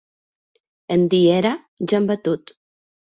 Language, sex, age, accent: Catalan, female, 19-29, central; nord-occidental